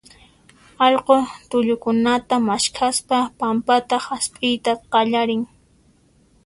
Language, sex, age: Puno Quechua, female, 19-29